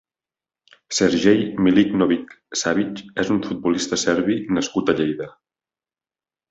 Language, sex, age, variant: Catalan, male, 30-39, Nord-Occidental